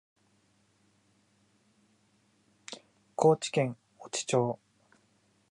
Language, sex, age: Japanese, male, 19-29